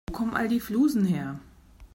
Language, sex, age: German, female, 30-39